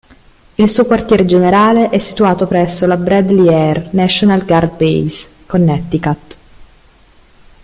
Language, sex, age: Italian, female, 30-39